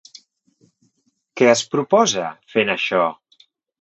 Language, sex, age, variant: Catalan, male, 40-49, Central